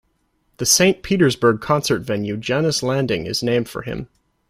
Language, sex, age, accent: English, male, 19-29, United States English